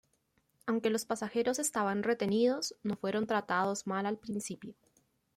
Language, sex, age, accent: Spanish, female, 19-29, Caribe: Cuba, Venezuela, Puerto Rico, República Dominicana, Panamá, Colombia caribeña, México caribeño, Costa del golfo de México